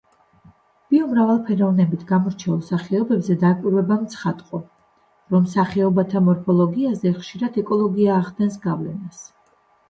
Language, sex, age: Georgian, female, 40-49